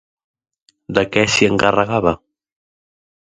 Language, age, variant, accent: Catalan, 30-39, Central, central